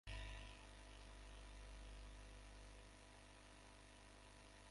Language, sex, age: Bengali, male, 19-29